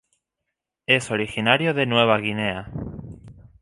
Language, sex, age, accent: Spanish, male, 19-29, España: Islas Canarias